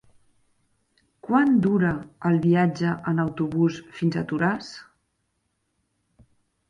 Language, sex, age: Catalan, female, 40-49